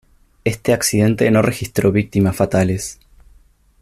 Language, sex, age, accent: Spanish, male, 19-29, Rioplatense: Argentina, Uruguay, este de Bolivia, Paraguay